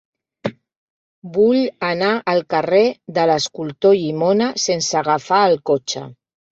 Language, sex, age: Catalan, female, 50-59